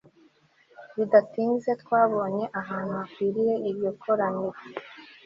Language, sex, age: Kinyarwanda, female, 19-29